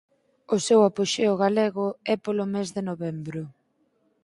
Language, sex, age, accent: Galician, female, 19-29, Normativo (estándar)